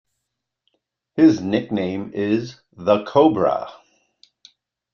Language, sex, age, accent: English, male, 60-69, Canadian English